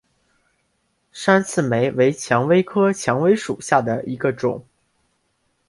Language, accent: Chinese, 出生地：辽宁省